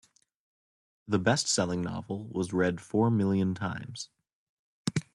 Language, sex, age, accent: English, male, 19-29, United States English